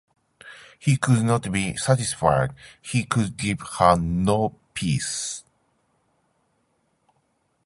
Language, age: English, 50-59